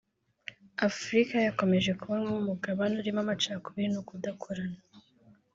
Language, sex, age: Kinyarwanda, female, 19-29